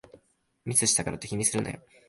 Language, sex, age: Japanese, male, 19-29